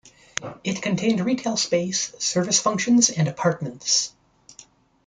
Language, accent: English, United States English